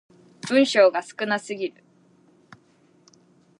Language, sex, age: Japanese, female, 19-29